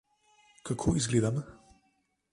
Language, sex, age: Slovenian, male, 30-39